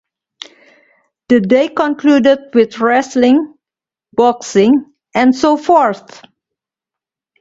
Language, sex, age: English, female, 40-49